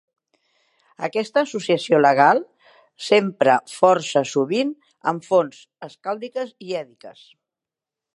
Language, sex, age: Catalan, female, 70-79